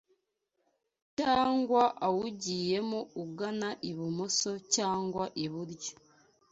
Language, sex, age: Kinyarwanda, female, 19-29